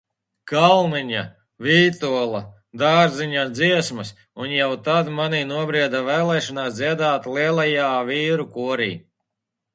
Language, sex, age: Latvian, male, 40-49